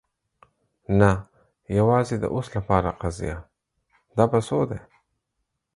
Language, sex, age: Pashto, male, 40-49